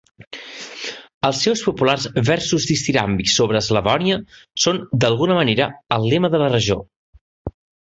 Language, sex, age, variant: Catalan, male, 40-49, Central